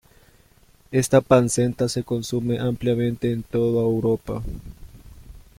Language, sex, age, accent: Spanish, male, 19-29, América central